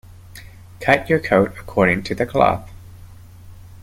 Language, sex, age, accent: English, male, 30-39, United States English